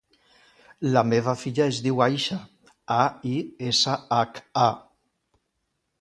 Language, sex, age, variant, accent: Catalan, male, 50-59, Valencià central, valencià